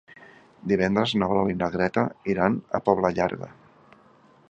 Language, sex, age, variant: Catalan, male, 50-59, Central